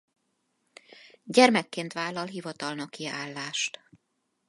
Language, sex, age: Hungarian, female, 50-59